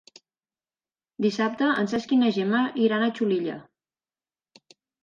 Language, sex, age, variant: Catalan, female, 40-49, Central